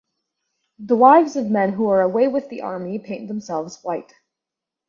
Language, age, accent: English, under 19, United States English